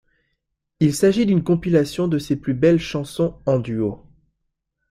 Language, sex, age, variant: French, male, 19-29, Français de métropole